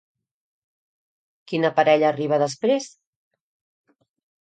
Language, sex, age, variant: Catalan, female, 50-59, Central